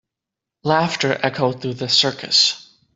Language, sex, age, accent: English, male, 19-29, United States English